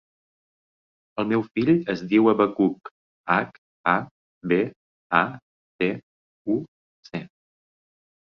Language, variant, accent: Catalan, Balear, menorquí